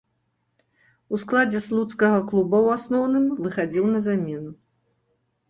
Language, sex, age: Belarusian, female, 50-59